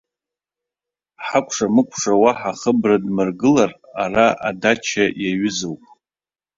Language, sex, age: Abkhazian, male, 30-39